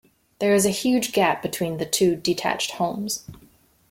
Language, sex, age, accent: English, female, 30-39, United States English